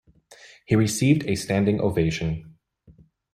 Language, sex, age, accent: English, male, 19-29, United States English